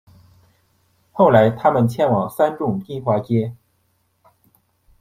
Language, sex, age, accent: Chinese, male, 40-49, 出生地：山东省